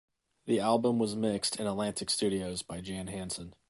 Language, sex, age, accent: English, male, 30-39, United States English